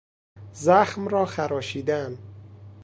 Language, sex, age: Persian, male, 19-29